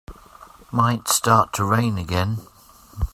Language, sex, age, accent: English, male, 50-59, England English